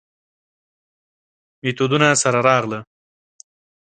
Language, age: Pashto, 19-29